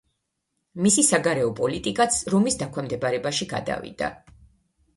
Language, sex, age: Georgian, female, 50-59